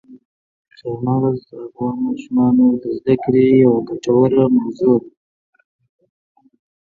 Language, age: Pashto, under 19